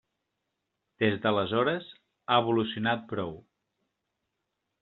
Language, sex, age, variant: Catalan, male, 40-49, Central